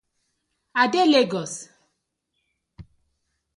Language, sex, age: Nigerian Pidgin, female, 40-49